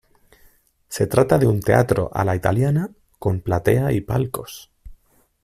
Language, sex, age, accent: Spanish, male, 30-39, España: Centro-Sur peninsular (Madrid, Toledo, Castilla-La Mancha)